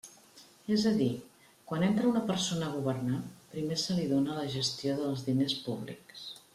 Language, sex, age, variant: Catalan, female, 50-59, Central